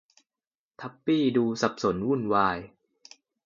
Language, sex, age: Thai, male, 19-29